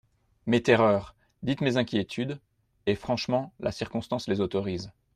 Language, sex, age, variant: French, male, 40-49, Français de métropole